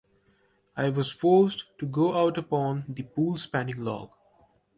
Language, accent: English, India and South Asia (India, Pakistan, Sri Lanka)